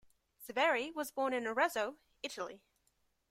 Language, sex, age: English, female, 19-29